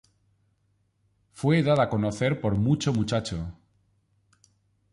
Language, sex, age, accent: Spanish, male, 50-59, España: Norte peninsular (Asturias, Castilla y León, Cantabria, País Vasco, Navarra, Aragón, La Rioja, Guadalajara, Cuenca)